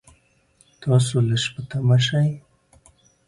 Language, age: Pashto, 19-29